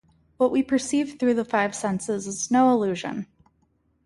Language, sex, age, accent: English, female, 19-29, United States English